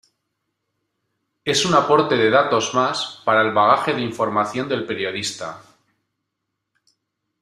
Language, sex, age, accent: Spanish, male, 50-59, España: Norte peninsular (Asturias, Castilla y León, Cantabria, País Vasco, Navarra, Aragón, La Rioja, Guadalajara, Cuenca)